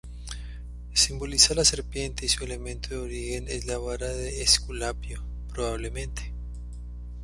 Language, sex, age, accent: Spanish, male, 30-39, Andino-Pacífico: Colombia, Perú, Ecuador, oeste de Bolivia y Venezuela andina